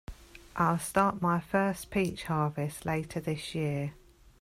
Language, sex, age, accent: English, male, 40-49, England English